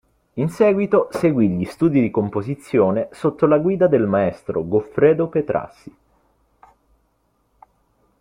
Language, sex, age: Italian, male, 19-29